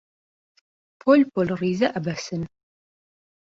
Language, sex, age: Central Kurdish, female, 19-29